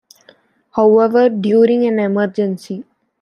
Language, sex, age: English, male, under 19